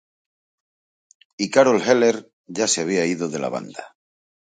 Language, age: Spanish, 40-49